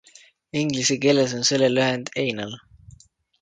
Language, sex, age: Estonian, male, 19-29